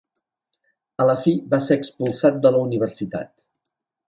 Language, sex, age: Catalan, male, 50-59